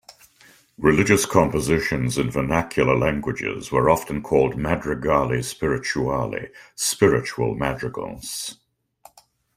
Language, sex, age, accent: English, male, 60-69, Canadian English